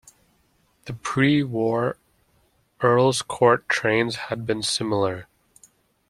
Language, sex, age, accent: English, male, 19-29, Canadian English